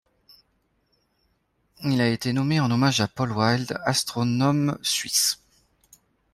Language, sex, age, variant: French, male, 40-49, Français de métropole